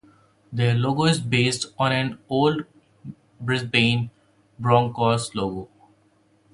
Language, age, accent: English, 19-29, India and South Asia (India, Pakistan, Sri Lanka)